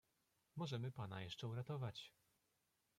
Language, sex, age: Polish, male, 19-29